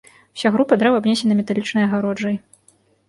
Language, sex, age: Belarusian, female, 30-39